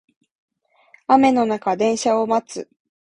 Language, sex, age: Japanese, female, 19-29